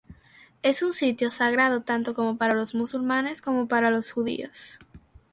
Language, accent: Spanish, Caribe: Cuba, Venezuela, Puerto Rico, República Dominicana, Panamá, Colombia caribeña, México caribeño, Costa del golfo de México